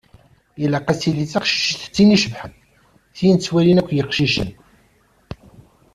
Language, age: Kabyle, 40-49